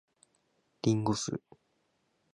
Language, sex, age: Japanese, male, 19-29